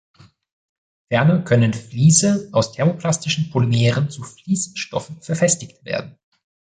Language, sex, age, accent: German, male, 30-39, Österreichisches Deutsch